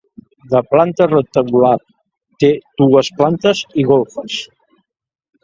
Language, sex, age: Catalan, male, 60-69